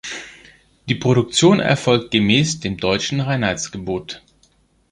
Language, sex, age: German, male, 30-39